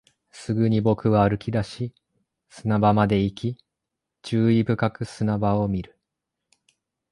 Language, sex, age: Japanese, male, 19-29